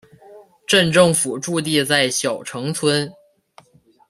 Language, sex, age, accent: Chinese, male, 19-29, 出生地：黑龙江省